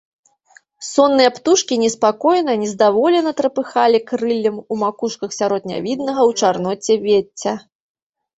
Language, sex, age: Belarusian, female, 30-39